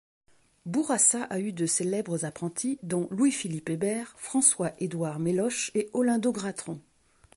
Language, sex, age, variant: French, female, 30-39, Français de métropole